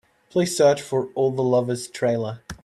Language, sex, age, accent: English, male, 19-29, England English